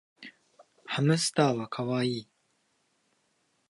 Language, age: Japanese, 19-29